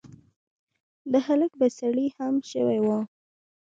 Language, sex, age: Pashto, female, 19-29